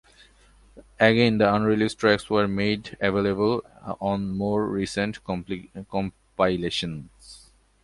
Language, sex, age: English, male, 19-29